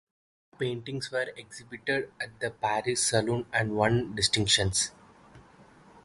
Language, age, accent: English, 19-29, India and South Asia (India, Pakistan, Sri Lanka)